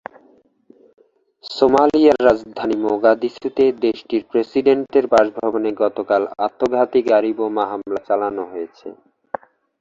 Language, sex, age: Bengali, male, 40-49